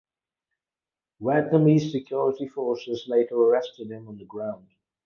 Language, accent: English, England English